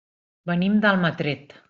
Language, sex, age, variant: Catalan, female, 40-49, Central